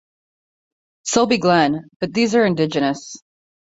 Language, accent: English, United States English